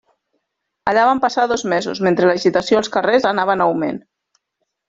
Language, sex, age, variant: Catalan, female, 40-49, Nord-Occidental